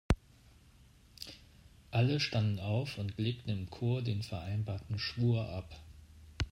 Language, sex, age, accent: German, male, 40-49, Deutschland Deutsch